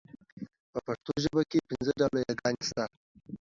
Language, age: Pashto, under 19